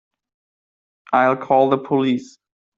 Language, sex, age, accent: English, male, 30-39, United States English